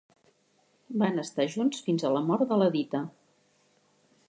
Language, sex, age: Catalan, female, 50-59